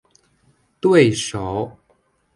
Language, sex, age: Chinese, male, 19-29